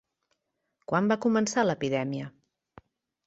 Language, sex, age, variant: Catalan, female, 40-49, Central